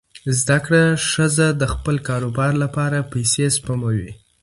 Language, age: Pashto, under 19